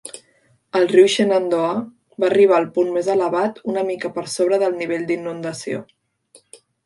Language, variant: Catalan, Central